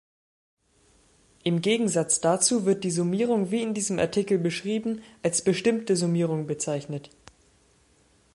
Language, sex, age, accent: German, male, under 19, Deutschland Deutsch